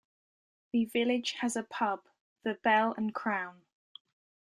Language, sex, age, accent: English, female, 19-29, England English